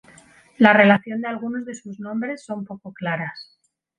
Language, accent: Spanish, España: Centro-Sur peninsular (Madrid, Toledo, Castilla-La Mancha)